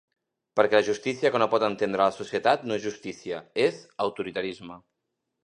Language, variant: Catalan, Central